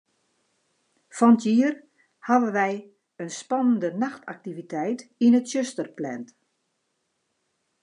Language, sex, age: Western Frisian, female, 50-59